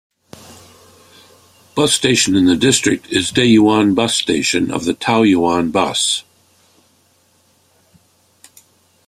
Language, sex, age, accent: English, male, 70-79, United States English